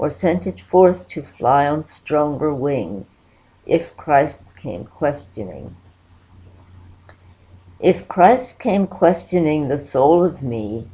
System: none